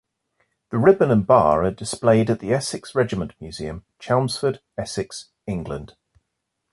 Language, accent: English, England English